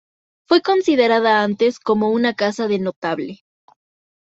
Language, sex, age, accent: Spanish, female, 19-29, México